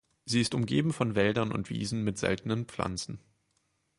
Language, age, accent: German, 19-29, Deutschland Deutsch